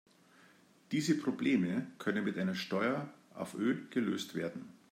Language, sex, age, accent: German, male, 50-59, Deutschland Deutsch